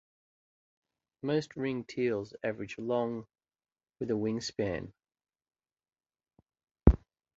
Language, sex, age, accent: English, male, 40-49, Australian English